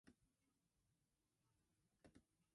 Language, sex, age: English, female, under 19